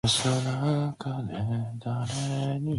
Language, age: English, 19-29